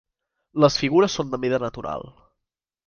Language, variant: Catalan, Central